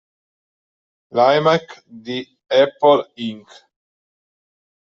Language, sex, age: Italian, male, 50-59